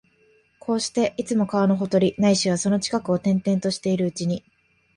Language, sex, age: Japanese, female, 19-29